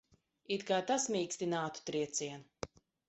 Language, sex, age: Latvian, female, 30-39